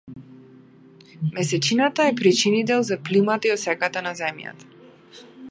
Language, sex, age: Macedonian, female, 19-29